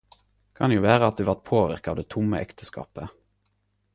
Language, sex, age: Norwegian Nynorsk, male, 19-29